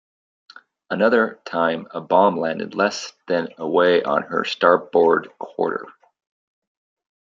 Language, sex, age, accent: English, male, 50-59, United States English